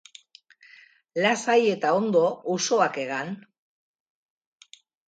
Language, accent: Basque, Mendebalekoa (Araba, Bizkaia, Gipuzkoako mendebaleko herri batzuk)